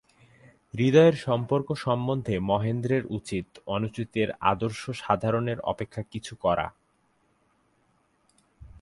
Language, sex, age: Bengali, male, 19-29